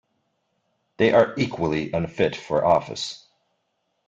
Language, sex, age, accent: English, male, 30-39, United States English